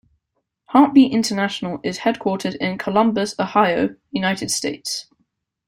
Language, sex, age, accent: English, male, under 19, England English